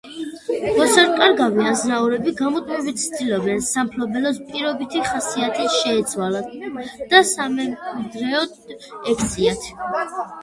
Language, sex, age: Georgian, female, under 19